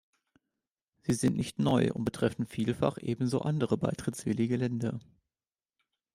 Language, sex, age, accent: German, male, 19-29, Deutschland Deutsch